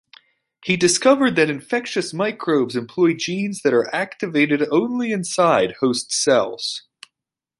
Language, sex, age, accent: English, male, 19-29, United States English